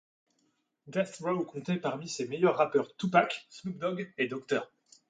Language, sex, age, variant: French, male, 19-29, Français de métropole